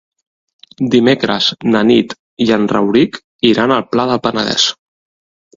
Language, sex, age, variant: Catalan, male, 30-39, Central